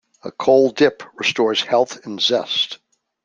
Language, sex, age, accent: English, male, 70-79, United States English